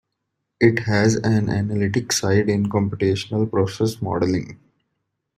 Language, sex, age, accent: English, male, 19-29, India and South Asia (India, Pakistan, Sri Lanka)